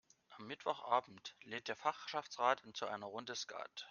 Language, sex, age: German, male, 30-39